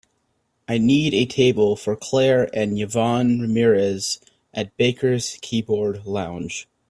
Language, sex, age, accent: English, male, 19-29, United States English